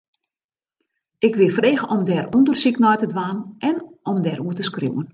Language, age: Western Frisian, 60-69